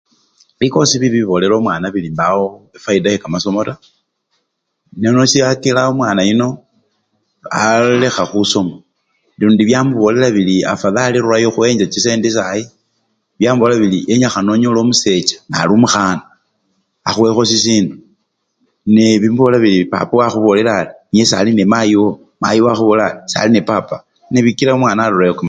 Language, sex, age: Luyia, male, 60-69